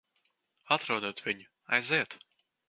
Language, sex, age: Latvian, male, under 19